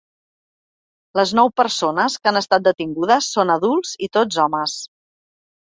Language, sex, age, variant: Catalan, female, 50-59, Central